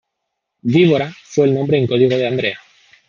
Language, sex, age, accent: Spanish, male, 19-29, España: Centro-Sur peninsular (Madrid, Toledo, Castilla-La Mancha)